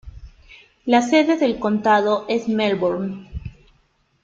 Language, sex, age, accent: Spanish, female, 30-39, Andino-Pacífico: Colombia, Perú, Ecuador, oeste de Bolivia y Venezuela andina